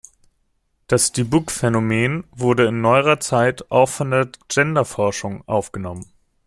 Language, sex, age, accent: German, male, 19-29, Deutschland Deutsch